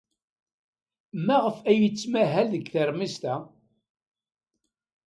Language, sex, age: Kabyle, male, 70-79